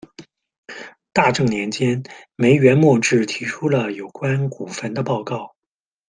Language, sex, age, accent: Chinese, male, 30-39, 出生地：山东省